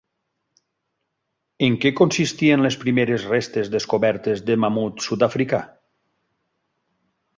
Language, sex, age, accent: Catalan, male, 50-59, valencià